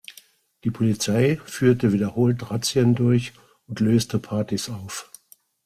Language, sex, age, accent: German, male, 60-69, Deutschland Deutsch